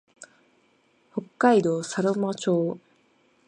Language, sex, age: Japanese, female, 19-29